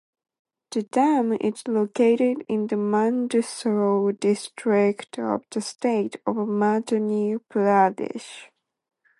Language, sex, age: English, female, 19-29